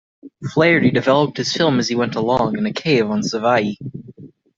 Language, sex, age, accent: English, male, 19-29, United States English